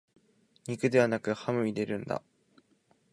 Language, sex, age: Japanese, male, 19-29